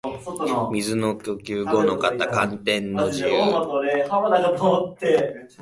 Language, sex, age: Japanese, male, 19-29